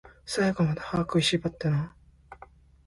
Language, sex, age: Japanese, male, 19-29